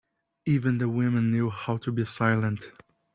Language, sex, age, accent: English, male, 19-29, England English